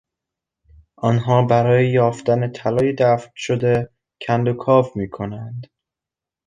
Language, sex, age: Persian, male, under 19